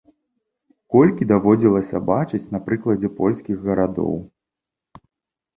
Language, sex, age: Belarusian, male, 30-39